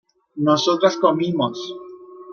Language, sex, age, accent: Spanish, male, 30-39, México